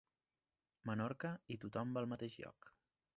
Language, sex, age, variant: Catalan, male, 19-29, Nord-Occidental